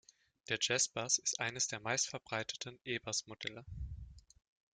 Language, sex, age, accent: German, male, 19-29, Deutschland Deutsch